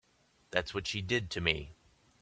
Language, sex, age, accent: English, male, 40-49, United States English